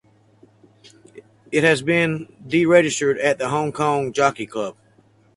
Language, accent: English, United States English